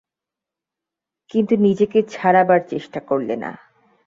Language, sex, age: Bengali, female, 19-29